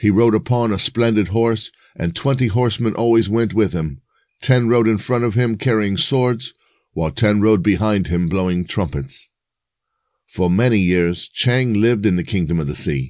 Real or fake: real